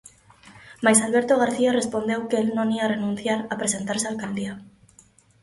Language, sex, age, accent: Galician, female, 19-29, Normativo (estándar)